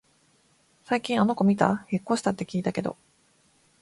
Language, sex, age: Japanese, female, 19-29